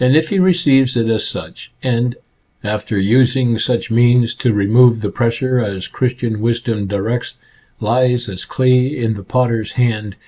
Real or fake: real